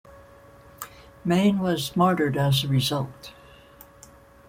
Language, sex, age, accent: English, female, 60-69, United States English